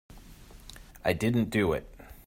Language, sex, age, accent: English, male, 30-39, United States English